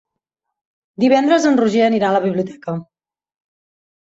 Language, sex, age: Catalan, female, 40-49